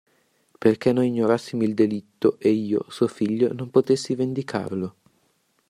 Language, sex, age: Italian, male, under 19